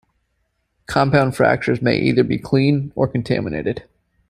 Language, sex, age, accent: English, male, 30-39, United States English